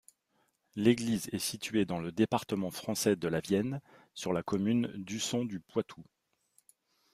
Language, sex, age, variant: French, male, 40-49, Français de métropole